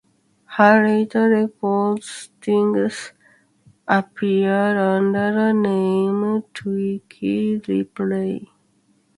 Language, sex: English, female